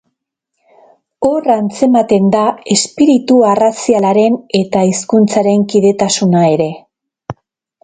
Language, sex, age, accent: Basque, female, 50-59, Mendebalekoa (Araba, Bizkaia, Gipuzkoako mendebaleko herri batzuk)